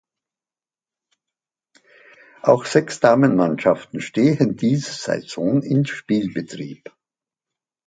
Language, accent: German, Österreichisches Deutsch